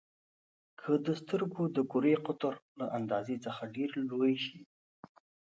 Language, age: Pashto, 30-39